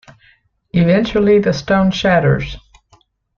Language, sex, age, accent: English, female, 70-79, United States English